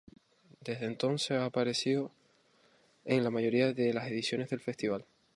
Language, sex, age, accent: Spanish, male, 19-29, España: Islas Canarias